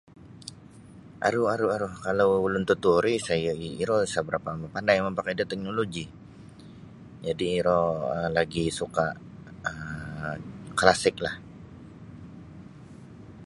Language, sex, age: Sabah Bisaya, male, 19-29